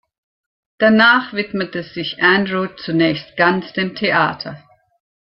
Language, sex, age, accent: German, female, 60-69, Deutschland Deutsch